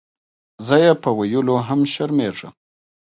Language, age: Pashto, 30-39